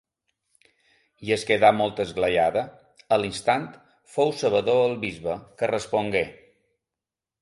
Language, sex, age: Catalan, male, 40-49